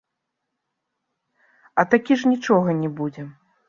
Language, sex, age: Belarusian, female, 30-39